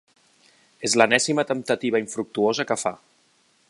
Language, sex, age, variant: Catalan, male, 40-49, Central